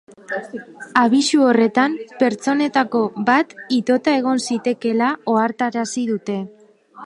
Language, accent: Basque, Mendebalekoa (Araba, Bizkaia, Gipuzkoako mendebaleko herri batzuk)